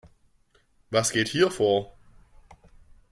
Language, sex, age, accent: German, male, 19-29, Deutschland Deutsch